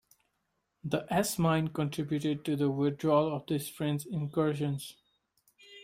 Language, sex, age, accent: English, male, 19-29, India and South Asia (India, Pakistan, Sri Lanka)